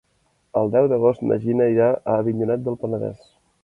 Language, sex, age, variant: Catalan, male, 19-29, Central